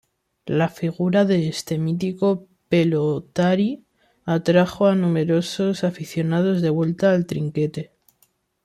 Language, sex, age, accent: Spanish, male, under 19, España: Centro-Sur peninsular (Madrid, Toledo, Castilla-La Mancha)